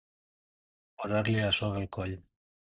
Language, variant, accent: Catalan, Nord-Occidental, nord-occidental